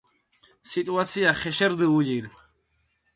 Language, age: Mingrelian, 19-29